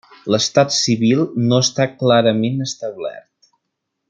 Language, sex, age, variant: Catalan, male, 30-39, Central